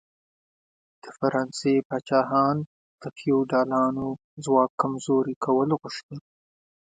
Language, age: Pashto, 19-29